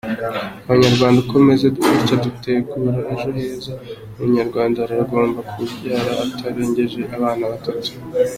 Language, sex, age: Kinyarwanda, male, 19-29